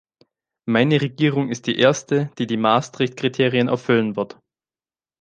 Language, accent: German, Deutschland Deutsch